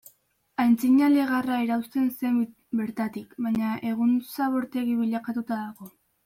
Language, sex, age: Basque, female, under 19